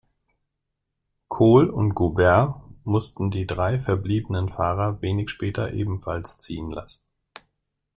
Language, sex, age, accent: German, male, 40-49, Deutschland Deutsch